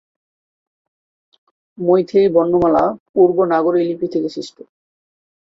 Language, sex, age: Bengali, male, 19-29